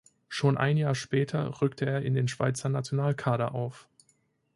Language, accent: German, Deutschland Deutsch